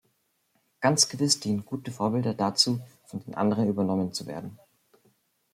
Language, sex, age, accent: German, male, under 19, Deutschland Deutsch